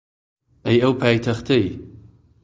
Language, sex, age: Central Kurdish, male, 30-39